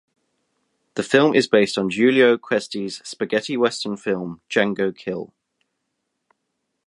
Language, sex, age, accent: English, male, 19-29, England English